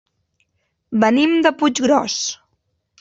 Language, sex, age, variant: Catalan, female, 19-29, Central